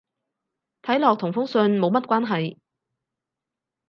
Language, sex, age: Cantonese, female, 30-39